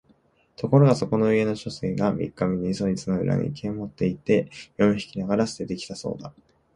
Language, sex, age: Japanese, male, 19-29